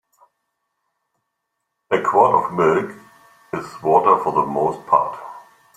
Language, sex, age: English, male, 50-59